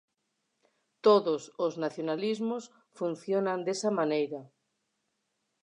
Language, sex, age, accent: Galician, female, 40-49, Normativo (estándar)